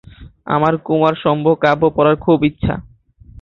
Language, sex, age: Bengali, male, under 19